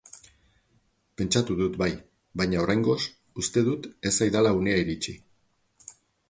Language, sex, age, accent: Basque, male, 50-59, Mendebalekoa (Araba, Bizkaia, Gipuzkoako mendebaleko herri batzuk)